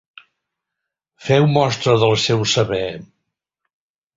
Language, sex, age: Catalan, male, 70-79